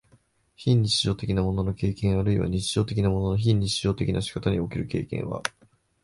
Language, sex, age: Japanese, male, 19-29